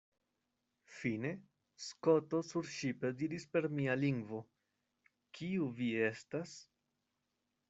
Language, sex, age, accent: Esperanto, male, 19-29, Internacia